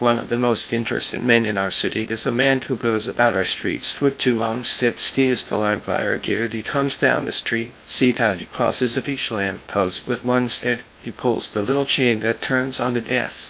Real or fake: fake